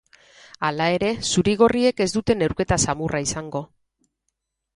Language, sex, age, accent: Basque, female, 40-49, Mendebalekoa (Araba, Bizkaia, Gipuzkoako mendebaleko herri batzuk)